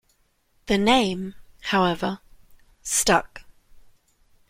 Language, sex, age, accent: English, female, 40-49, Australian English